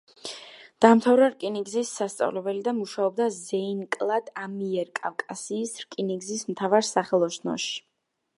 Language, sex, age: Georgian, female, under 19